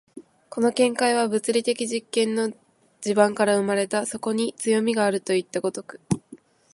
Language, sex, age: Japanese, female, 19-29